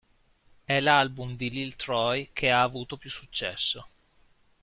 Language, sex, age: Italian, male, 30-39